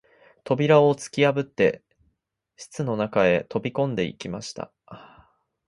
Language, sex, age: Japanese, male, under 19